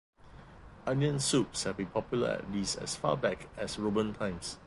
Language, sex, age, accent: English, male, 50-59, Singaporean English